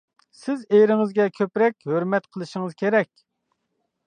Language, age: Uyghur, 40-49